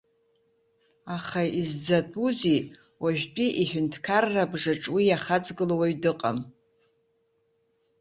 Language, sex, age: Abkhazian, female, 50-59